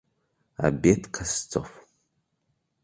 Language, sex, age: Russian, male, 19-29